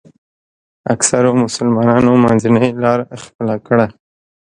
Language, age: Pashto, 19-29